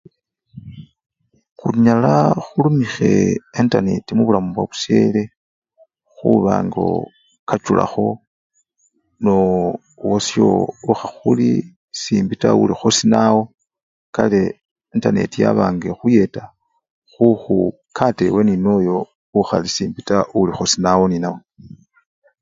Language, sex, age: Luyia, male, 40-49